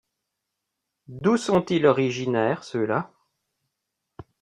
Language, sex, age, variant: French, male, 40-49, Français de métropole